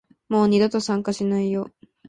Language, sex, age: Japanese, female, 19-29